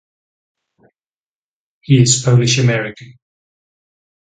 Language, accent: English, United States English